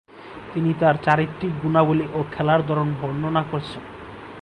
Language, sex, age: Bengali, male, 19-29